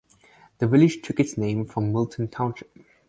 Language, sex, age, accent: English, male, under 19, Southern African (South Africa, Zimbabwe, Namibia)